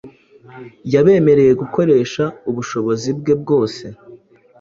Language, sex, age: Kinyarwanda, male, 19-29